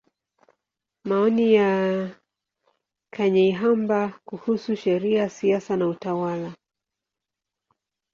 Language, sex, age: Swahili, female, 50-59